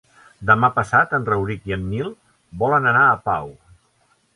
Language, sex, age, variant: Catalan, male, 60-69, Central